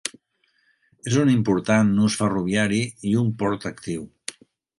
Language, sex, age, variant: Catalan, male, 70-79, Central